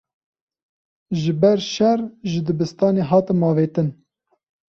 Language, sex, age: Kurdish, male, 19-29